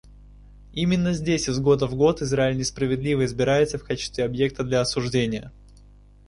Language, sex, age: Russian, male, 19-29